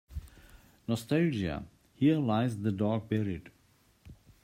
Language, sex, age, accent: English, male, 60-69, Southern African (South Africa, Zimbabwe, Namibia)